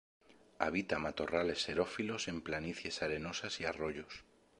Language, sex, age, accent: Spanish, male, 30-39, España: Sur peninsular (Andalucia, Extremadura, Murcia)